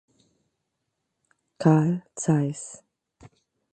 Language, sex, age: German, female, 40-49